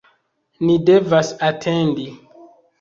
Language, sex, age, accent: Esperanto, male, 30-39, Internacia